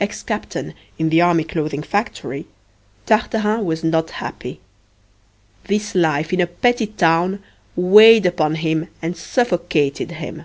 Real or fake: real